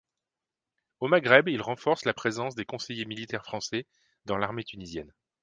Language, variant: French, Français de métropole